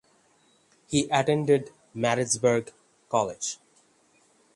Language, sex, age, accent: English, male, under 19, India and South Asia (India, Pakistan, Sri Lanka)